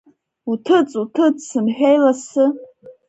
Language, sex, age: Abkhazian, female, under 19